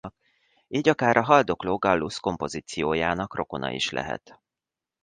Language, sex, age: Hungarian, male, 40-49